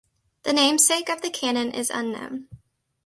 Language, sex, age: English, female, under 19